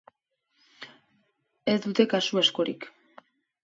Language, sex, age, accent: Basque, female, under 19, Erdialdekoa edo Nafarra (Gipuzkoa, Nafarroa)